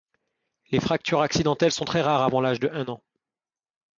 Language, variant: French, Français de métropole